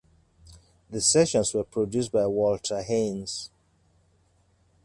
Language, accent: English, Canadian English